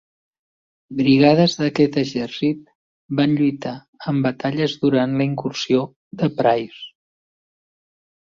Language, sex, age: Catalan, male, 50-59